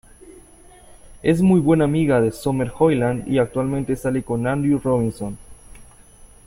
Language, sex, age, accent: Spanish, male, 19-29, América central